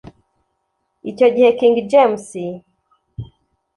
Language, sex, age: Kinyarwanda, female, 19-29